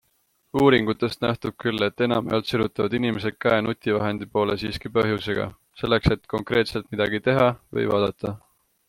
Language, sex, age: Estonian, male, 19-29